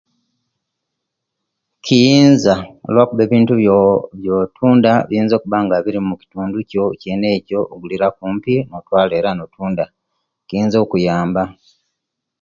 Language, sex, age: Kenyi, male, 50-59